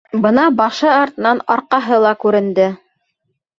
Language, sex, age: Bashkir, female, 30-39